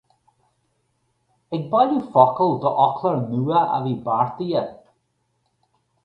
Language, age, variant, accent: Irish, 50-59, Gaeilge Uladh, Cainteoir dúchais, Gaeltacht